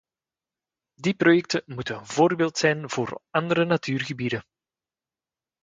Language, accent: Dutch, Belgisch Nederlands